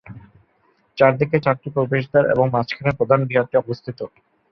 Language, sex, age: Bengali, male, 19-29